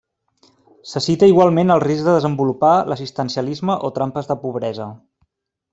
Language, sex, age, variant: Catalan, male, 30-39, Central